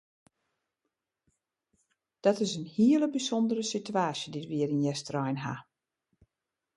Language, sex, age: Western Frisian, female, 50-59